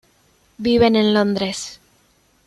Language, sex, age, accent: Spanish, female, 19-29, Rioplatense: Argentina, Uruguay, este de Bolivia, Paraguay